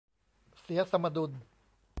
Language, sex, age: Thai, male, 50-59